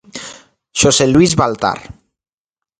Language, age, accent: Galician, 19-29, Oriental (común en zona oriental)